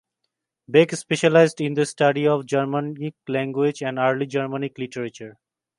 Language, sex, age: English, male, 19-29